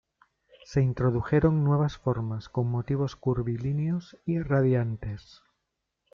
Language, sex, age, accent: Spanish, male, 40-49, España: Norte peninsular (Asturias, Castilla y León, Cantabria, País Vasco, Navarra, Aragón, La Rioja, Guadalajara, Cuenca)